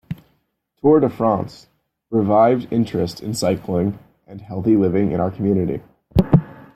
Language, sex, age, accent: English, male, 19-29, United States English